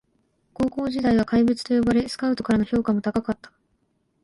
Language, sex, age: Japanese, female, 19-29